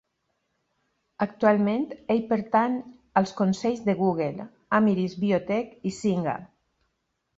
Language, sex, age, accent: Catalan, female, 50-59, valencià